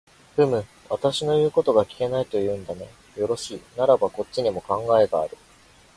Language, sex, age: Japanese, male, 19-29